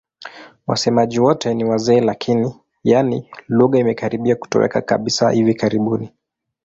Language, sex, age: Swahili, male, 19-29